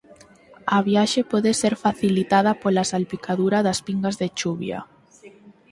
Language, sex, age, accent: Galician, female, under 19, Normativo (estándar)